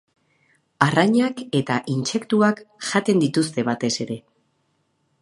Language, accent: Basque, Erdialdekoa edo Nafarra (Gipuzkoa, Nafarroa)